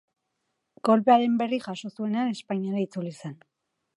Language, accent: Basque, Erdialdekoa edo Nafarra (Gipuzkoa, Nafarroa)